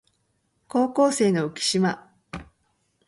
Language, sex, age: Japanese, female, 50-59